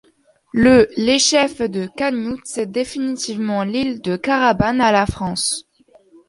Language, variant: French, Français de métropole